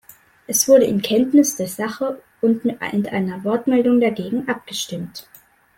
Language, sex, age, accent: German, male, under 19, Deutschland Deutsch